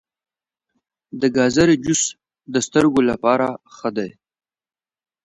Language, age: Pashto, 19-29